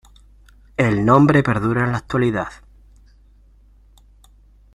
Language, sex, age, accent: Spanish, male, 30-39, España: Centro-Sur peninsular (Madrid, Toledo, Castilla-La Mancha)